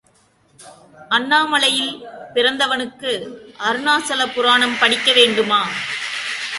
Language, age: Tamil, 40-49